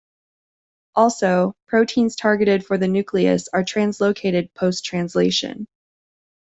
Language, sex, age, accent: English, female, 30-39, United States English